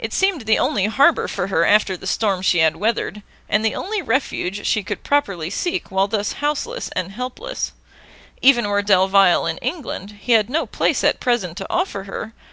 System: none